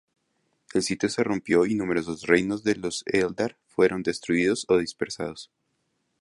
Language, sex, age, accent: Spanish, male, 19-29, Andino-Pacífico: Colombia, Perú, Ecuador, oeste de Bolivia y Venezuela andina